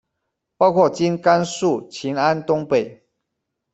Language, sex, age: Chinese, male, 30-39